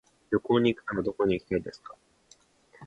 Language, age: Japanese, under 19